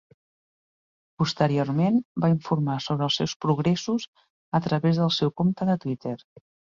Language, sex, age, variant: Catalan, female, 40-49, Central